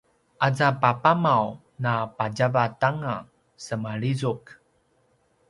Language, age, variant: Paiwan, 30-39, pinayuanan a kinaikacedasan (東排灣語)